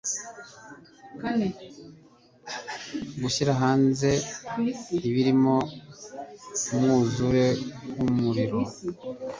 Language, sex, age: Kinyarwanda, male, 50-59